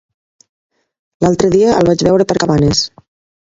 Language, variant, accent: Catalan, Nord-Occidental, nord-occidental